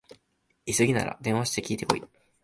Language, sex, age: Japanese, male, 19-29